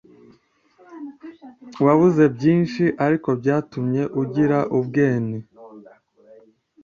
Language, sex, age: Kinyarwanda, male, 19-29